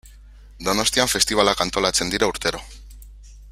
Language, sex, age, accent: Basque, male, 30-39, Mendebalekoa (Araba, Bizkaia, Gipuzkoako mendebaleko herri batzuk)